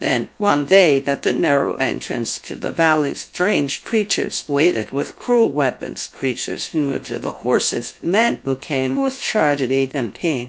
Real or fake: fake